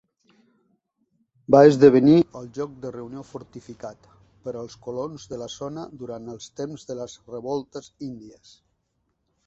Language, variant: Catalan, Central